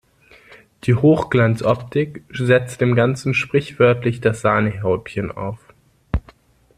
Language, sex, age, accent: German, male, 19-29, Deutschland Deutsch